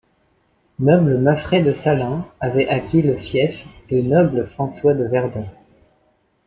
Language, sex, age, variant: French, male, 19-29, Français de métropole